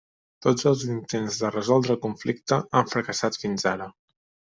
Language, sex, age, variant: Catalan, male, 19-29, Central